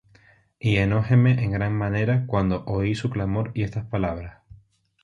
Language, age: Spanish, 19-29